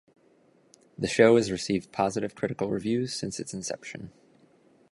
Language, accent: English, United States English